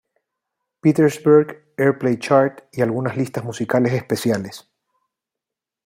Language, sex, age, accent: Spanish, male, 40-49, España: Islas Canarias